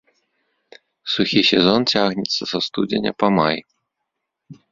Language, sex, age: Belarusian, male, 30-39